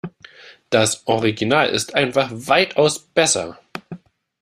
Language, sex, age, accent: German, male, 19-29, Deutschland Deutsch